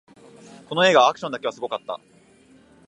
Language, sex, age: Japanese, male, 19-29